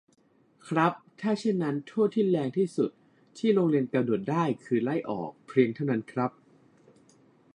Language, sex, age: Thai, male, 19-29